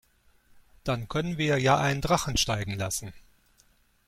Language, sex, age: German, male, 50-59